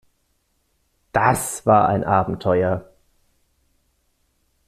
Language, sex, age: German, male, 30-39